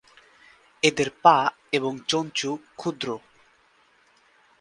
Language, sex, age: Bengali, male, 19-29